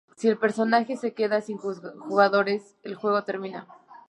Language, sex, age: Spanish, female, 19-29